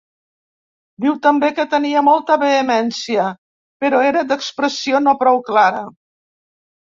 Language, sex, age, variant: Catalan, female, 70-79, Central